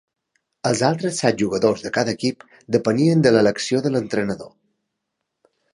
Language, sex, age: Catalan, male, 30-39